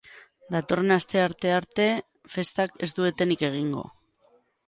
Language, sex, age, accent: Basque, female, 40-49, Mendebalekoa (Araba, Bizkaia, Gipuzkoako mendebaleko herri batzuk)